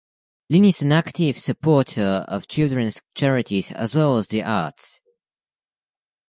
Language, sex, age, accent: English, male, under 19, United States English